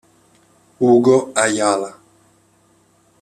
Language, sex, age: Italian, male, 19-29